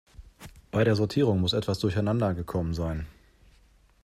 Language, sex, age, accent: German, male, 30-39, Deutschland Deutsch